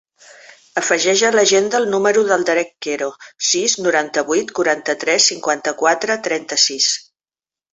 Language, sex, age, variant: Catalan, female, 50-59, Central